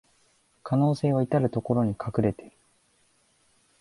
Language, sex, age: Japanese, male, 19-29